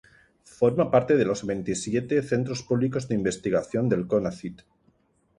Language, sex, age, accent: Spanish, male, 40-49, España: Sur peninsular (Andalucia, Extremadura, Murcia)